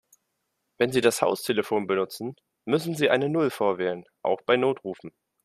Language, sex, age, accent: German, male, 19-29, Deutschland Deutsch